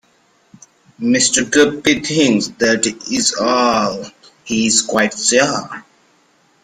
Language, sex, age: English, male, under 19